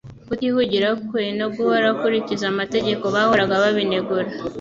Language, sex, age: Kinyarwanda, female, 30-39